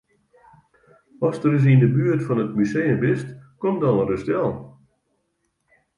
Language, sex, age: Western Frisian, male, 80-89